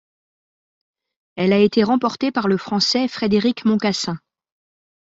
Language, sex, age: French, female, 50-59